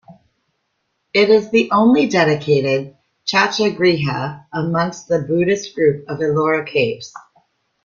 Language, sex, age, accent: English, female, 40-49, United States English